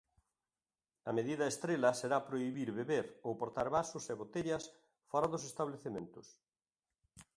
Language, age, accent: Galician, 60-69, Oriental (común en zona oriental)